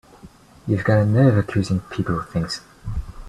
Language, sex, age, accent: English, male, under 19, England English